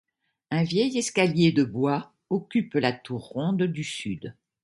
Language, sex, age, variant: French, female, 70-79, Français de métropole